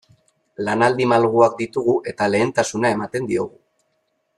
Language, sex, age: Basque, male, 19-29